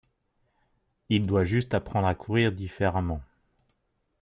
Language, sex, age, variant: French, male, 40-49, Français de métropole